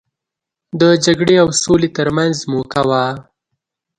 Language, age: Pashto, 19-29